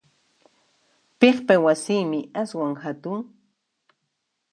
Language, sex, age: Puno Quechua, female, 19-29